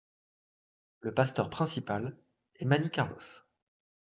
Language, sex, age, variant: French, male, 30-39, Français de métropole